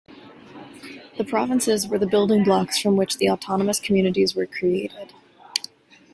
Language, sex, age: English, female, 19-29